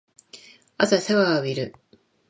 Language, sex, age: Japanese, female, 50-59